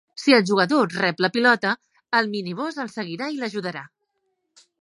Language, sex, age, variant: Catalan, female, 40-49, Central